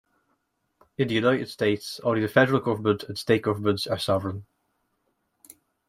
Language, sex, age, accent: English, male, 19-29, Irish English